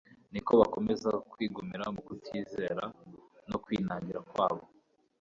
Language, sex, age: Kinyarwanda, male, 19-29